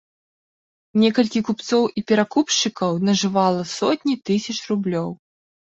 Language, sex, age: Belarusian, female, 30-39